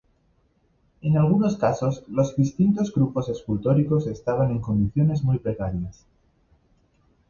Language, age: Spanish, 19-29